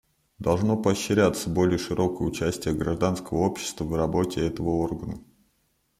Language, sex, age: Russian, male, 30-39